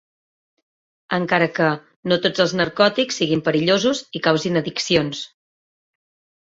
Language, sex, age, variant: Catalan, female, 40-49, Central